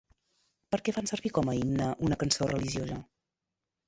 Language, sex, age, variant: Catalan, female, 50-59, Central